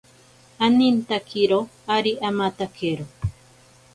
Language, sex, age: Ashéninka Perené, female, 40-49